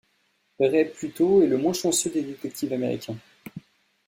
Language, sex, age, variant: French, male, 19-29, Français de métropole